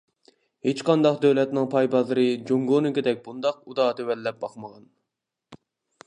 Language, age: Uyghur, 30-39